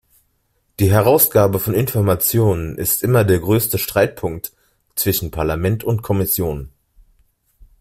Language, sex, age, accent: German, male, 19-29, Deutschland Deutsch